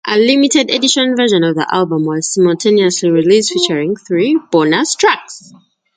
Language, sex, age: English, female, 30-39